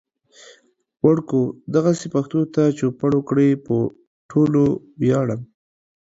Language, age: Pashto, 19-29